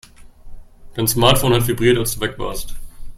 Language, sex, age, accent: German, male, 19-29, Deutschland Deutsch